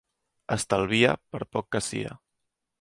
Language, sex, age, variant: Catalan, male, 19-29, Central